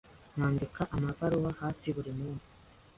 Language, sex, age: Kinyarwanda, female, 19-29